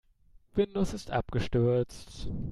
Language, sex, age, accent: German, male, 19-29, Deutschland Deutsch